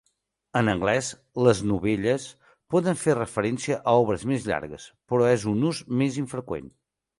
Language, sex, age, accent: Catalan, male, 50-59, Girona